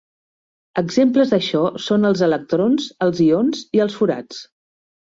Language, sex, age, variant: Catalan, female, 50-59, Central